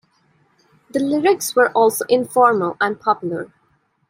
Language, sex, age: English, female, 19-29